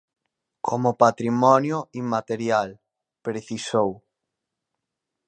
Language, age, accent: Galician, under 19, Oriental (común en zona oriental)